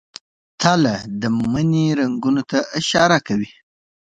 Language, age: Pashto, 19-29